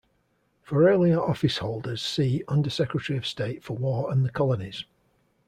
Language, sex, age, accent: English, male, 40-49, England English